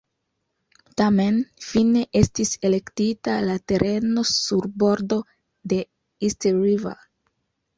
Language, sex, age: Esperanto, female, 19-29